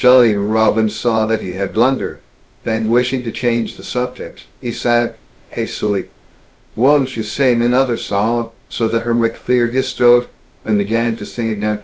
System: TTS, VITS